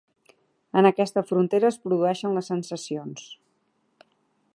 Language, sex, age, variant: Catalan, female, 40-49, Central